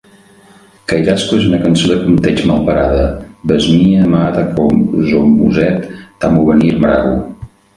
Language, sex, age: Catalan, male, 50-59